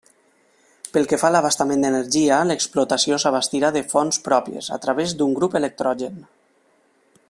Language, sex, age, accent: Catalan, male, 19-29, valencià